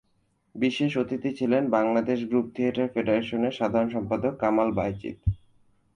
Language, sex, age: Bengali, male, 19-29